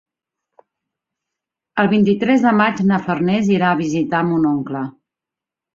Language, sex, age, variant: Catalan, female, 40-49, Central